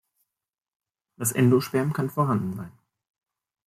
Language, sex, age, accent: German, male, 19-29, Deutschland Deutsch